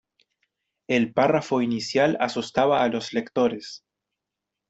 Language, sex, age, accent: Spanish, male, 19-29, Rioplatense: Argentina, Uruguay, este de Bolivia, Paraguay